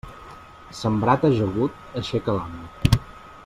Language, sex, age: Catalan, male, 19-29